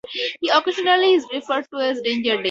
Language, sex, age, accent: English, female, 19-29, United States English